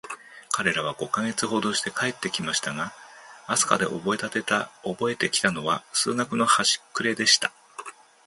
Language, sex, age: Japanese, male, 50-59